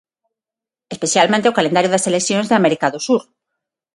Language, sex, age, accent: Galician, female, 40-49, Atlántico (seseo e gheada); Neofalante